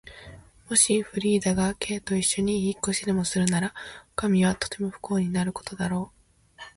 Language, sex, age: Japanese, female, 19-29